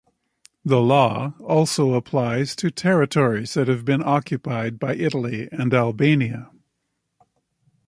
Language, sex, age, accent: English, male, 60-69, Canadian English